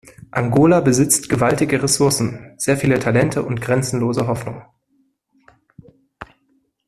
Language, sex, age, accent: German, male, 19-29, Deutschland Deutsch